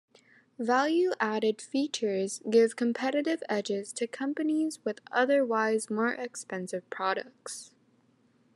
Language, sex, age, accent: English, female, under 19, United States English